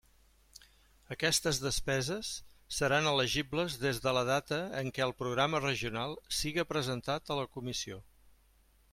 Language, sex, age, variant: Catalan, male, 50-59, Central